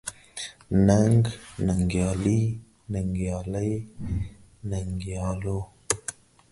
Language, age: Pashto, 19-29